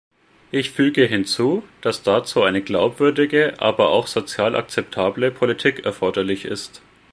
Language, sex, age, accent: German, male, 19-29, Deutschland Deutsch